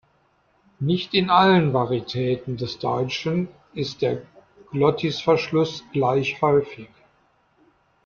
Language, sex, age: German, male, 60-69